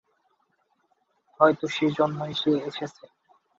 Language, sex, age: Bengali, male, 19-29